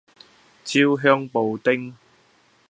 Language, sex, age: Cantonese, male, 30-39